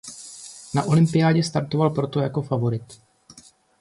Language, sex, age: Czech, male, 30-39